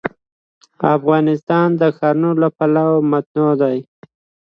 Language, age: Pashto, under 19